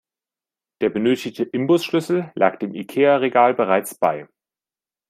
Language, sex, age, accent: German, male, 19-29, Deutschland Deutsch